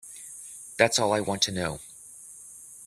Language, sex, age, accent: English, male, 40-49, United States English